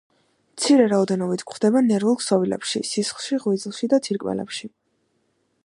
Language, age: Georgian, under 19